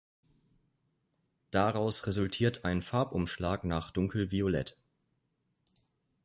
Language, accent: German, Deutschland Deutsch